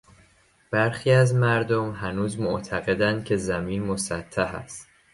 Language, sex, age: Persian, male, under 19